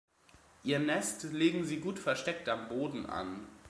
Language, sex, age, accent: German, male, 19-29, Deutschland Deutsch